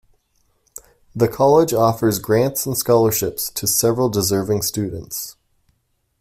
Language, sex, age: English, male, 30-39